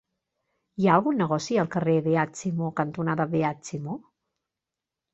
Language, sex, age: Catalan, female, 40-49